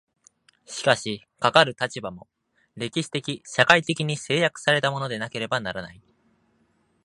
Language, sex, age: Japanese, male, 19-29